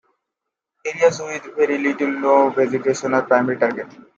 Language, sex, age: English, male, 19-29